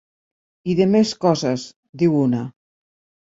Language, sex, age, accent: Catalan, female, 50-59, Barceloní